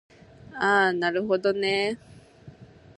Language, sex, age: Japanese, female, 19-29